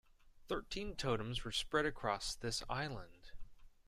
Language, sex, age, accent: English, male, 19-29, United States English